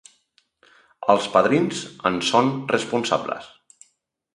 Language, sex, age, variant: Catalan, male, 40-49, Central